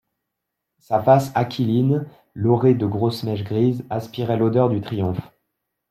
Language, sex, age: French, male, 19-29